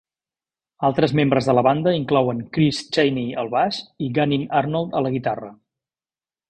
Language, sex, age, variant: Catalan, male, 50-59, Central